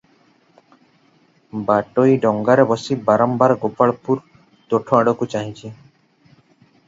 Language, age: Odia, 19-29